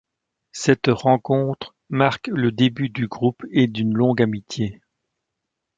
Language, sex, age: French, male, 40-49